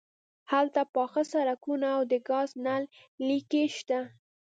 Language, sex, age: Pashto, female, 19-29